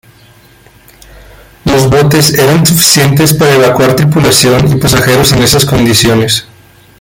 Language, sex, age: Spanish, male, 19-29